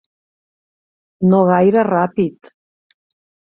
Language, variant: Catalan, Central